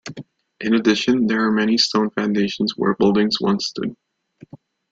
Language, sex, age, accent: English, male, 19-29, United States English